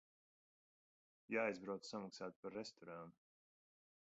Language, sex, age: Latvian, male, 30-39